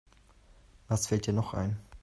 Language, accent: German, Deutschland Deutsch